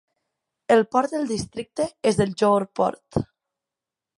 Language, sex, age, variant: Catalan, female, 19-29, Central